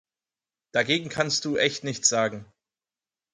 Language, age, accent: German, 30-39, Deutschland Deutsch